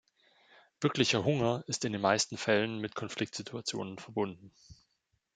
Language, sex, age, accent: German, male, 30-39, Deutschland Deutsch